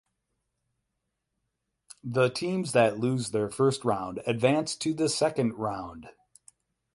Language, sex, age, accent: English, male, 40-49, United States English; Midwestern